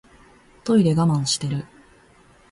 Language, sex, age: Japanese, female, 19-29